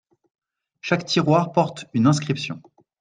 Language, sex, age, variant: French, male, 30-39, Français de métropole